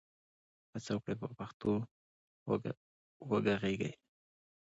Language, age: Pashto, 19-29